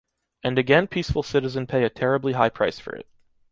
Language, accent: English, United States English